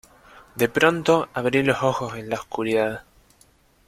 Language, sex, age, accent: Spanish, male, 19-29, Rioplatense: Argentina, Uruguay, este de Bolivia, Paraguay